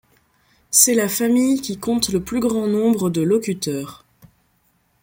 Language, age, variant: French, 19-29, Français de métropole